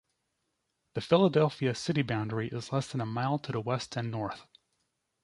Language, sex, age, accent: English, male, 30-39, United States English